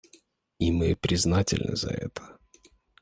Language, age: Russian, 19-29